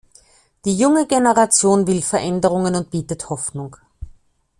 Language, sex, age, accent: German, female, 50-59, Österreichisches Deutsch